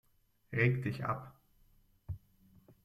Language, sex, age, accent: German, male, 19-29, Deutschland Deutsch